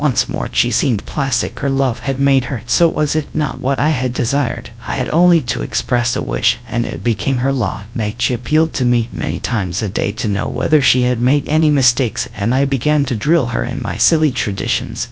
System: TTS, GradTTS